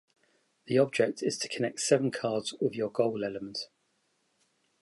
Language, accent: English, England English